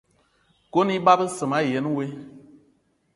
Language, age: Eton (Cameroon), 30-39